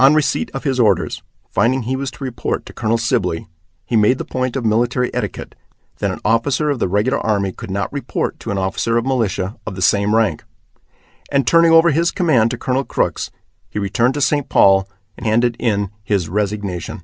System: none